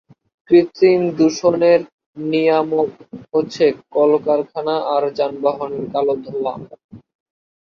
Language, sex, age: Bengali, male, 19-29